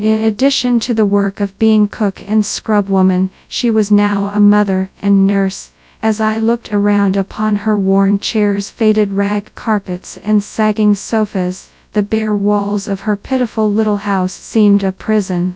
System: TTS, FastPitch